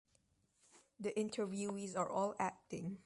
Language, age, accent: English, under 19, United States English